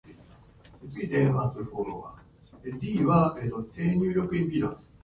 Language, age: Japanese, 19-29